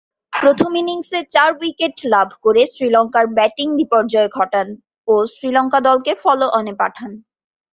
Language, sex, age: Bengali, female, 19-29